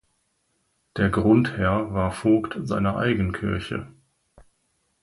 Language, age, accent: German, 50-59, Deutschland Deutsch